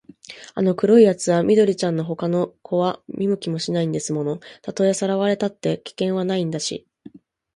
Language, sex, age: Japanese, female, 19-29